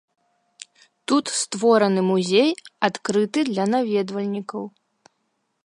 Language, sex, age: Belarusian, female, 30-39